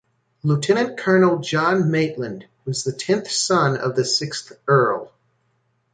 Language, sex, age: English, male, 40-49